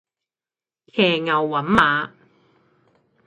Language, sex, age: Cantonese, female, 19-29